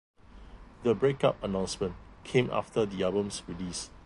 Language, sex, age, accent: English, male, 50-59, Singaporean English